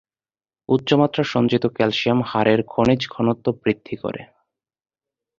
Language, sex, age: Bengali, male, 19-29